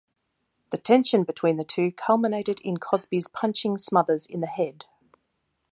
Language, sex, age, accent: English, female, 40-49, Australian English